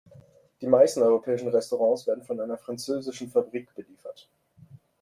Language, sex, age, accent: German, male, 19-29, Deutschland Deutsch